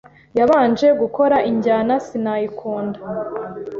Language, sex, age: Kinyarwanda, female, 19-29